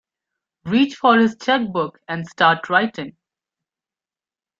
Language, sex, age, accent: English, male, 19-29, India and South Asia (India, Pakistan, Sri Lanka)